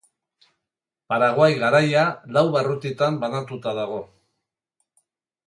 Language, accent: Basque, Erdialdekoa edo Nafarra (Gipuzkoa, Nafarroa)